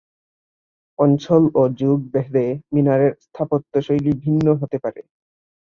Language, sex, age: Bengali, male, 19-29